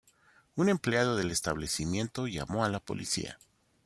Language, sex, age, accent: Spanish, male, 50-59, México